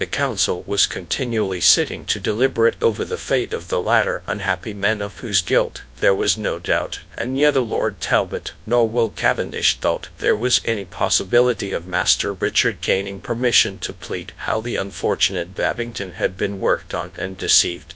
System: TTS, GradTTS